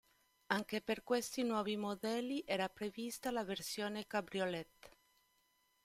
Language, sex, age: Italian, female, 40-49